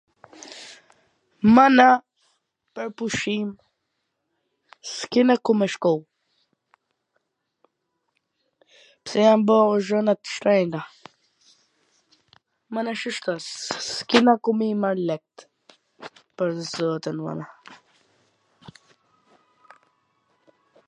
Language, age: Gheg Albanian, under 19